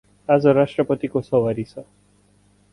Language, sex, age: Nepali, male, 30-39